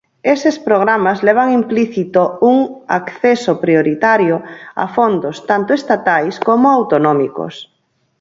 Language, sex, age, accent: Galician, female, 50-59, Normativo (estándar)